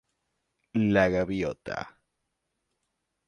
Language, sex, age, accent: Spanish, male, under 19, Rioplatense: Argentina, Uruguay, este de Bolivia, Paraguay